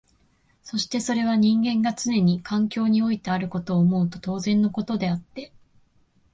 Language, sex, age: Japanese, female, 19-29